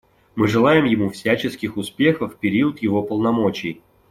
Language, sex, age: Russian, male, 30-39